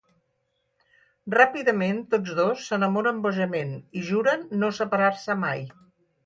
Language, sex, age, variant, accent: Catalan, female, 60-69, Central, central